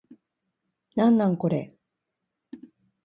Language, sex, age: Japanese, female, 40-49